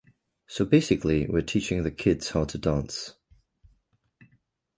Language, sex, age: English, male, 30-39